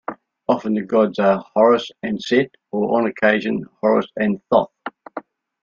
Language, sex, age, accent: English, male, 70-79, Australian English